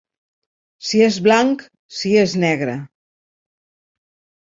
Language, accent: Catalan, Barceloní